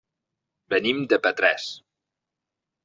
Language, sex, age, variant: Catalan, male, 40-49, Central